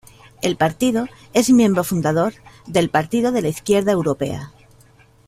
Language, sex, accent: Spanish, female, España: Sur peninsular (Andalucia, Extremadura, Murcia)